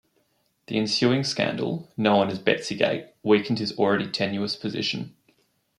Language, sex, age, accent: English, male, 19-29, Australian English